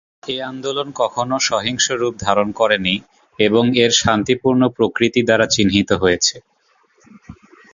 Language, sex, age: Bengali, male, 19-29